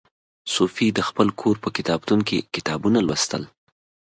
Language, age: Pashto, 30-39